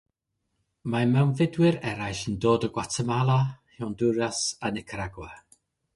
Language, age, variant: Welsh, 60-69, North-Eastern Welsh